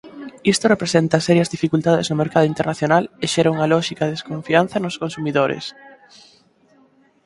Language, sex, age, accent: Galician, male, 19-29, Normativo (estándar)